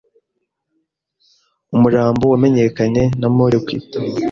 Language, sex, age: Kinyarwanda, male, 19-29